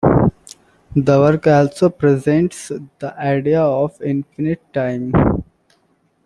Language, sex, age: English, male, 19-29